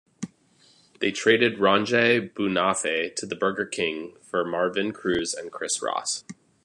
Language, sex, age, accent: English, male, 30-39, United States English